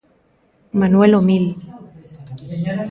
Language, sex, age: Galician, female, 40-49